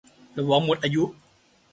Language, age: Thai, under 19